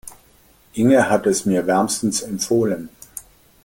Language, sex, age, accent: German, male, 50-59, Deutschland Deutsch